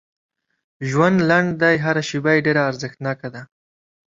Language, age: Pashto, 19-29